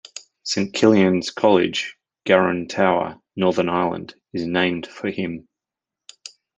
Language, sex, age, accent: English, male, 40-49, Australian English